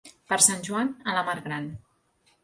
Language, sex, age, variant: Catalan, female, 40-49, Central